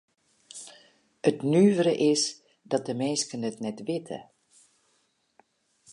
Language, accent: Western Frisian, Klaaifrysk